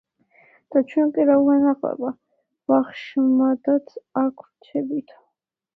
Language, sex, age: Georgian, female, under 19